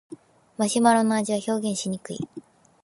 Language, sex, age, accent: Japanese, female, 19-29, 標準語